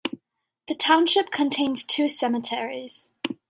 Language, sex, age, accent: English, female, under 19, United States English